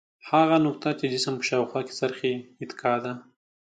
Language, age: Pashto, 19-29